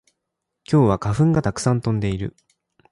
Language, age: Japanese, 19-29